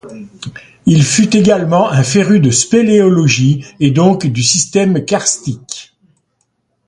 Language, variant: French, Français de métropole